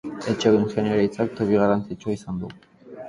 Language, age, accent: Basque, under 19, Mendebalekoa (Araba, Bizkaia, Gipuzkoako mendebaleko herri batzuk)